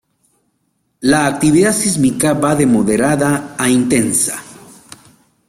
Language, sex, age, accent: Spanish, male, 40-49, América central